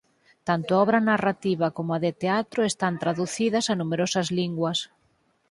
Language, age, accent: Galician, 40-49, Oriental (común en zona oriental)